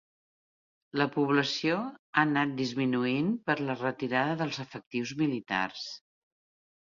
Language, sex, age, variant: Catalan, female, 60-69, Central